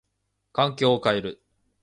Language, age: Japanese, 19-29